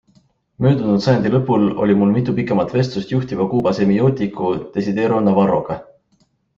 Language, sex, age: Estonian, male, 19-29